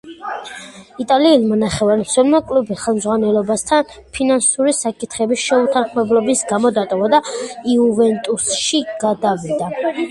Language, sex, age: Georgian, female, 19-29